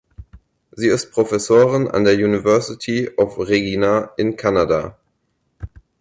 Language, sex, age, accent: German, male, 19-29, Deutschland Deutsch